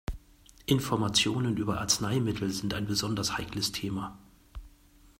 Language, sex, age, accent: German, male, 40-49, Deutschland Deutsch